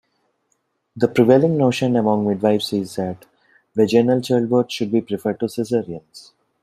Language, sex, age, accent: English, male, 19-29, India and South Asia (India, Pakistan, Sri Lanka)